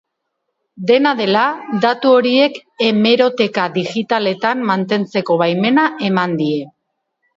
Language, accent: Basque, Mendebalekoa (Araba, Bizkaia, Gipuzkoako mendebaleko herri batzuk)